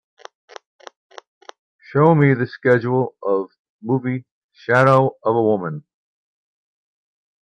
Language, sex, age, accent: English, female, 50-59, United States English